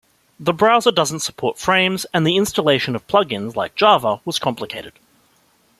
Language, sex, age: English, male, 19-29